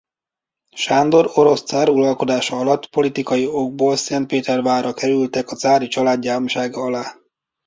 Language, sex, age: Hungarian, male, 30-39